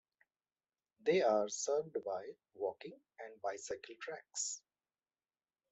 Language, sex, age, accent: English, male, 40-49, India and South Asia (India, Pakistan, Sri Lanka)